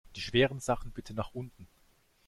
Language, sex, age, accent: German, male, 30-39, Deutschland Deutsch